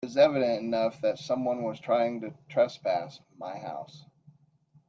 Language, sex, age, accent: English, male, 40-49, United States English